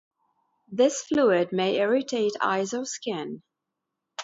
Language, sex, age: English, female, 30-39